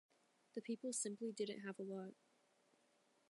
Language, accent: English, United States English